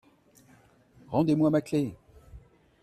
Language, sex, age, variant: French, male, 50-59, Français de métropole